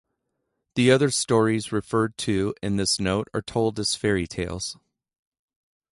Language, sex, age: English, male, 30-39